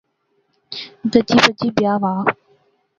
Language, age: Pahari-Potwari, 19-29